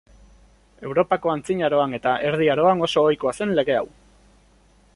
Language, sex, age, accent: Basque, male, 19-29, Erdialdekoa edo Nafarra (Gipuzkoa, Nafarroa)